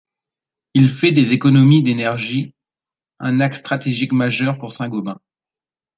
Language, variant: French, Français de métropole